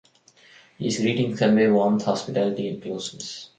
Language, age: English, 19-29